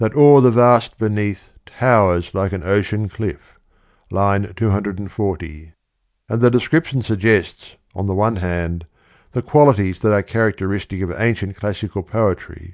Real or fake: real